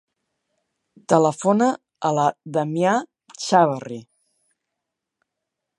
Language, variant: Catalan, Central